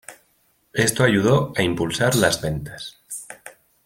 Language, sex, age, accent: Spanish, male, 30-39, España: Norte peninsular (Asturias, Castilla y León, Cantabria, País Vasco, Navarra, Aragón, La Rioja, Guadalajara, Cuenca)